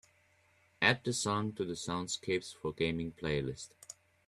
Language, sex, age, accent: English, male, 19-29, United States English